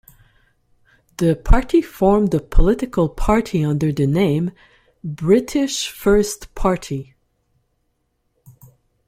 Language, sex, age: English, female, 50-59